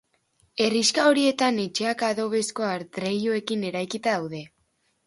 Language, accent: Basque, Erdialdekoa edo Nafarra (Gipuzkoa, Nafarroa)